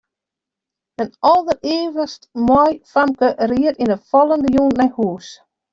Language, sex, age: Western Frisian, female, 60-69